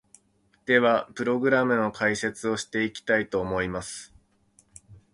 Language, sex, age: Japanese, male, 30-39